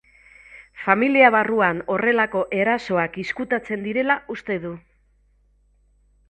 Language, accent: Basque, Mendebalekoa (Araba, Bizkaia, Gipuzkoako mendebaleko herri batzuk)